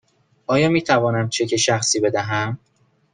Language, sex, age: Persian, male, 19-29